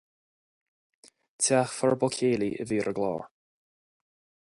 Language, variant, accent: Irish, Gaeilge Chonnacht, Cainteoir líofa, ní ó dhúchas